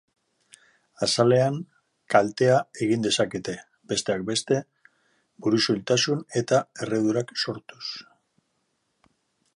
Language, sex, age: Basque, male, 50-59